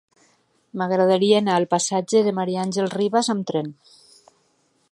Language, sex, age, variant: Catalan, female, 50-59, Nord-Occidental